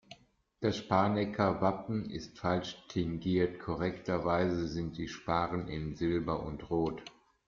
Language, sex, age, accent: German, male, 50-59, Deutschland Deutsch